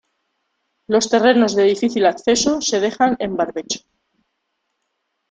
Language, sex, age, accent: Spanish, female, 30-39, España: Centro-Sur peninsular (Madrid, Toledo, Castilla-La Mancha)